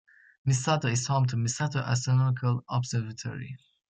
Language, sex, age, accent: English, male, under 19, United States English